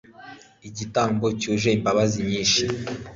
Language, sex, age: Kinyarwanda, male, 19-29